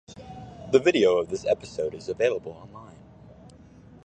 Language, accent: English, United States English